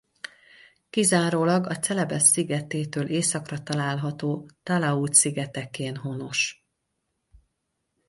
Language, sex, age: Hungarian, female, 40-49